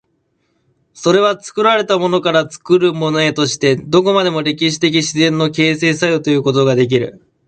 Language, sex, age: Japanese, male, 19-29